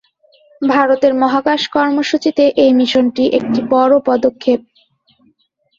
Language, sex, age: Bengali, female, 19-29